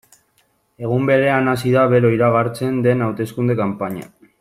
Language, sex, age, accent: Basque, male, 19-29, Mendebalekoa (Araba, Bizkaia, Gipuzkoako mendebaleko herri batzuk)